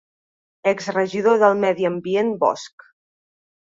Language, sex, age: Catalan, female, 30-39